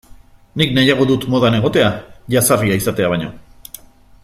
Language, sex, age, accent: Basque, male, 50-59, Mendebalekoa (Araba, Bizkaia, Gipuzkoako mendebaleko herri batzuk)